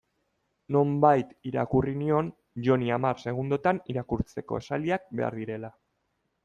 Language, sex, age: Basque, male, 30-39